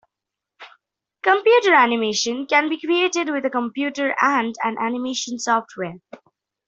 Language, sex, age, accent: English, female, under 19, India and South Asia (India, Pakistan, Sri Lanka)